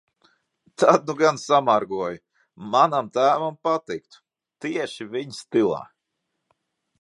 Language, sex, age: Latvian, male, 19-29